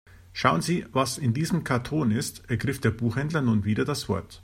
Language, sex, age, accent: German, male, 50-59, Deutschland Deutsch